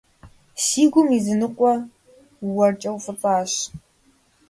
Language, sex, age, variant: Kabardian, female, under 19, Адыгэбзэ (Къэбэрдей, Кирил, псоми зэдай)